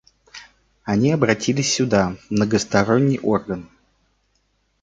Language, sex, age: Russian, male, 40-49